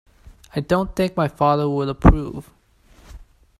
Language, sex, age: English, male, 19-29